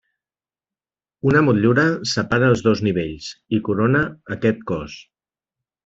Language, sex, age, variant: Catalan, male, 50-59, Central